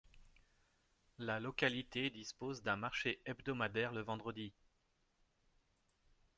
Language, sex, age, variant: French, male, 40-49, Français de métropole